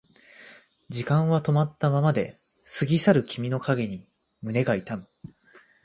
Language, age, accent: Japanese, 19-29, 標準語